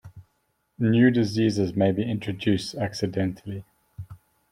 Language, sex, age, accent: English, male, 30-39, Southern African (South Africa, Zimbabwe, Namibia)